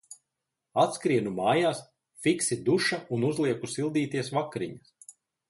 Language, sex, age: Latvian, male, 40-49